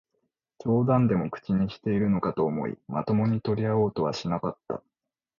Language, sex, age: Japanese, male, 19-29